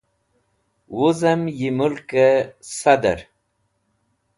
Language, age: Wakhi, 70-79